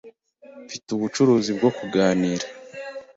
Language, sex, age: Kinyarwanda, male, 19-29